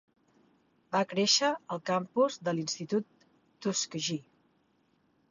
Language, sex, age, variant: Catalan, female, 40-49, Central